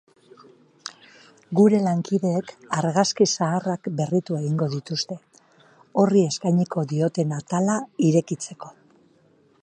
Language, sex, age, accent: Basque, female, 50-59, Mendebalekoa (Araba, Bizkaia, Gipuzkoako mendebaleko herri batzuk)